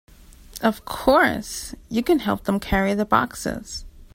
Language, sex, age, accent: English, female, 19-29, United States English